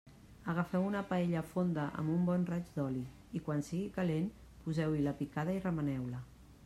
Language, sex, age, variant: Catalan, female, 40-49, Central